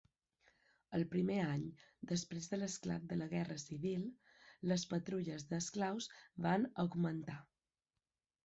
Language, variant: Catalan, Balear